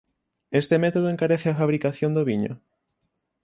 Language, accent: Galician, Oriental (común en zona oriental); Normativo (estándar)